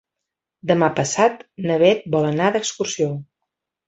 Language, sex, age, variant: Catalan, female, 50-59, Central